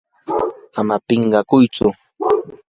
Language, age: Yanahuanca Pasco Quechua, 19-29